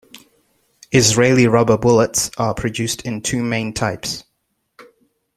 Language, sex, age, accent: English, male, 19-29, England English